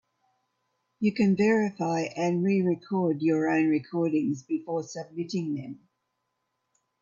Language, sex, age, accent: English, female, 70-79, Australian English